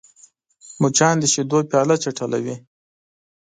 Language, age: Pashto, 19-29